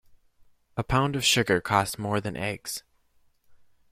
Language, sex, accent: English, male, United States English